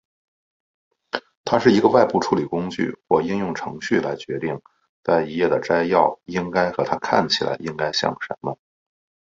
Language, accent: Chinese, 出生地：北京市